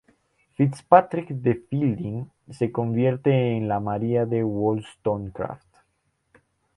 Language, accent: Spanish, Andino-Pacífico: Colombia, Perú, Ecuador, oeste de Bolivia y Venezuela andina